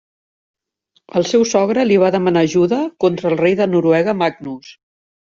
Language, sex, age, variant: Catalan, female, 50-59, Central